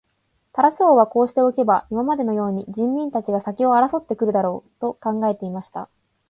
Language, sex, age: Japanese, female, 19-29